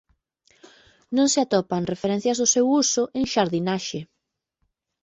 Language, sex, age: Galician, female, 30-39